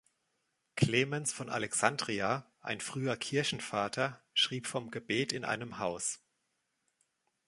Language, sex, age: German, male, 30-39